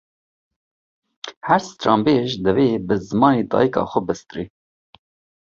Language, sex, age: Kurdish, male, 40-49